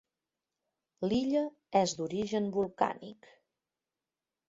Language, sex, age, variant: Catalan, female, 19-29, Central